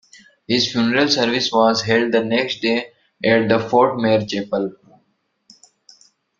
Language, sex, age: English, male, 19-29